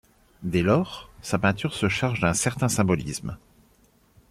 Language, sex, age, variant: French, male, 40-49, Français de métropole